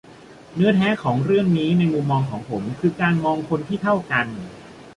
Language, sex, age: Thai, male, 40-49